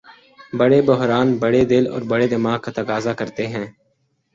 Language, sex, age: Urdu, male, 19-29